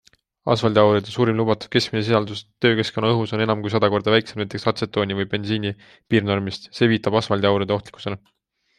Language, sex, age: Estonian, male, 19-29